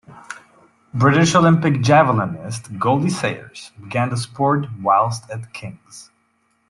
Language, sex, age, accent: English, male, 30-39, United States English